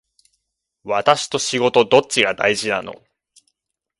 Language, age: Japanese, 19-29